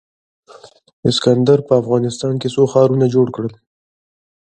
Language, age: Pashto, 19-29